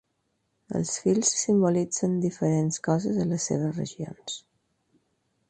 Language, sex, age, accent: Catalan, female, 40-49, mallorquí